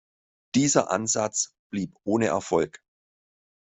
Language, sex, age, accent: German, male, 50-59, Deutschland Deutsch